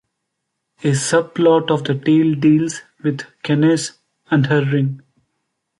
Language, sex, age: English, male, 19-29